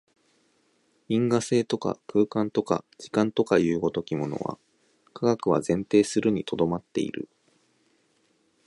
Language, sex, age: Japanese, male, 19-29